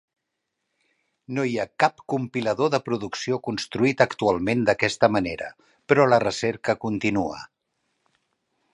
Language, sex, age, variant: Catalan, male, 50-59, Central